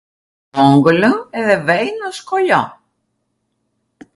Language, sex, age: Arvanitika Albanian, female, 80-89